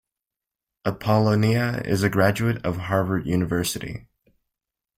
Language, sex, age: English, male, 19-29